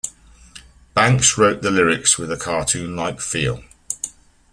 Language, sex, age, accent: English, male, 50-59, England English